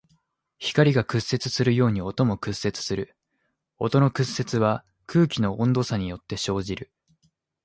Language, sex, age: Japanese, male, 19-29